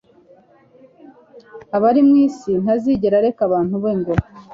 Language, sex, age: Kinyarwanda, female, 40-49